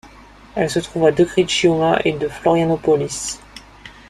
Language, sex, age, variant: French, male, 30-39, Français de métropole